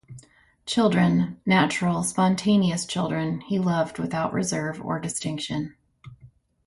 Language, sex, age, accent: English, female, 40-49, United States English